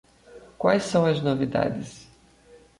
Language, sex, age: Portuguese, male, 30-39